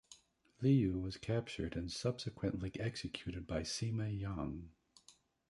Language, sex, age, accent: English, male, 60-69, United States English